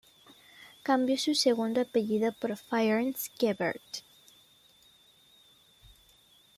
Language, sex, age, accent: Spanish, female, under 19, España: Centro-Sur peninsular (Madrid, Toledo, Castilla-La Mancha)